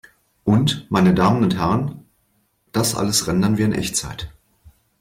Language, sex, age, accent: German, male, 50-59, Deutschland Deutsch